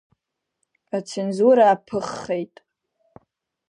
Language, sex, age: Abkhazian, female, under 19